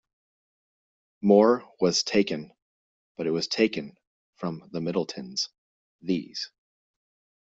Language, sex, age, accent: English, male, 30-39, United States English